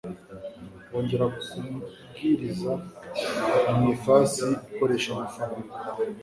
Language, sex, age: Kinyarwanda, male, 19-29